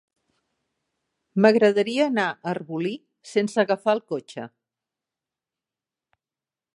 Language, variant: Catalan, Central